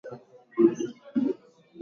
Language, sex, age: Swahili, male, 19-29